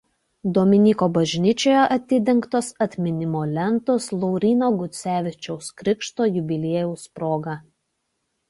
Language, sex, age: Lithuanian, female, 30-39